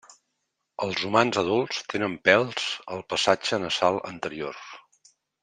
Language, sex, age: Catalan, male, 40-49